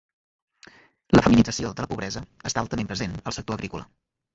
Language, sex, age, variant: Catalan, male, 19-29, Central